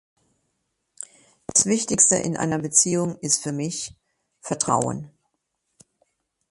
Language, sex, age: German, female, 60-69